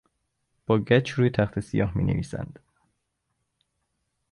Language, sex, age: Persian, male, 19-29